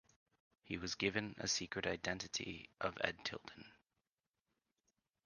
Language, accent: English, United States English